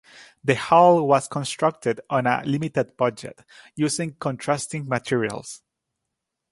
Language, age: English, 19-29